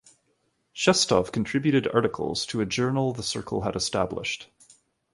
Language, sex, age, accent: English, male, 30-39, Canadian English